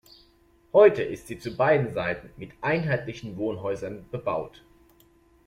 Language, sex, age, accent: German, male, 19-29, Deutschland Deutsch